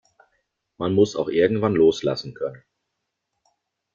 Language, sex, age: German, male, 40-49